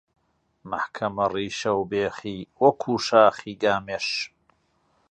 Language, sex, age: Central Kurdish, male, 40-49